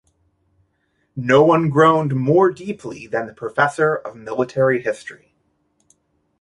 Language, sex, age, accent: English, male, 30-39, United States English